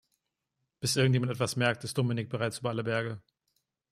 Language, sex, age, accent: German, male, 19-29, Deutschland Deutsch